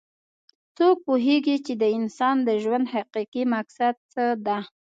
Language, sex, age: Pashto, female, 30-39